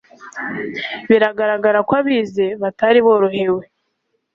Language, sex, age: Kinyarwanda, female, under 19